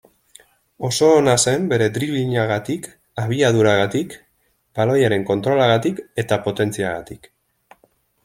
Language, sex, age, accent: Basque, male, 30-39, Mendebalekoa (Araba, Bizkaia, Gipuzkoako mendebaleko herri batzuk)